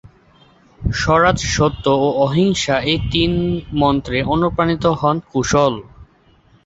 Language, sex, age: Bengali, male, under 19